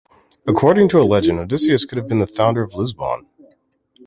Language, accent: English, United States English